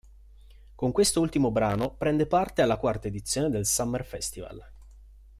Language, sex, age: Italian, male, 30-39